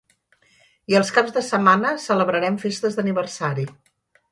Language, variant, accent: Catalan, Central, central